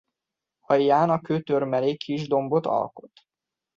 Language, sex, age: Hungarian, male, 30-39